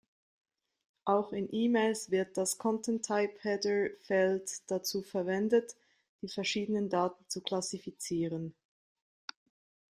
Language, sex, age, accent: German, female, 30-39, Schweizerdeutsch